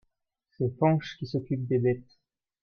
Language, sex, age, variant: French, male, 19-29, Français de métropole